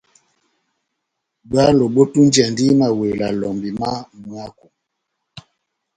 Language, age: Batanga, 70-79